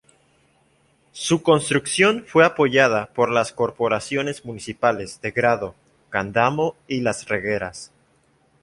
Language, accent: Spanish, México